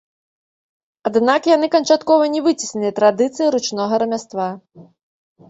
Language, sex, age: Belarusian, female, 30-39